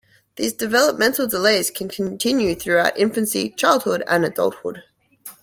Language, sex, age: English, female, 30-39